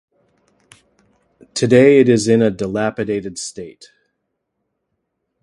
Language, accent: English, United States English